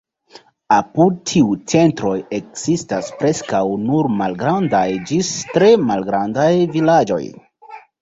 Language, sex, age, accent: Esperanto, male, 19-29, Internacia